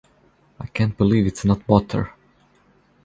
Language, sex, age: English, male, 30-39